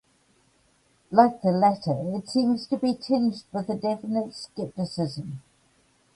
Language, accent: English, New Zealand English